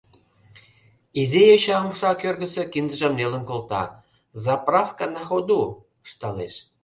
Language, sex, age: Mari, male, 50-59